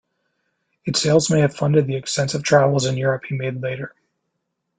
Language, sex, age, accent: English, male, 19-29, United States English